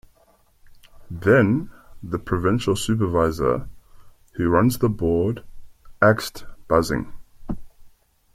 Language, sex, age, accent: English, male, 19-29, Southern African (South Africa, Zimbabwe, Namibia)